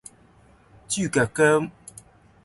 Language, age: Cantonese, 30-39